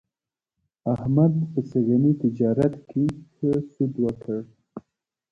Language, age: Pashto, 30-39